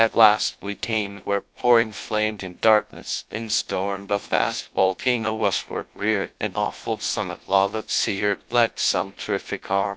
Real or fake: fake